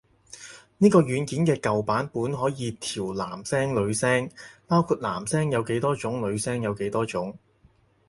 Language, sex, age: Cantonese, male, 30-39